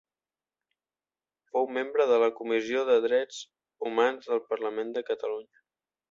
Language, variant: Catalan, Central